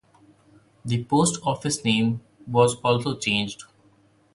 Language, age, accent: English, 19-29, India and South Asia (India, Pakistan, Sri Lanka)